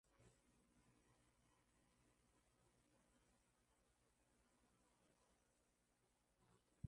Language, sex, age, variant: Swahili, male, 30-39, Kiswahili Sanifu (EA)